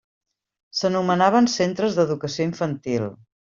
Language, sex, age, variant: Catalan, female, 50-59, Central